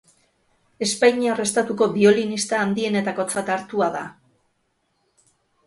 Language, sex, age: Basque, female, 50-59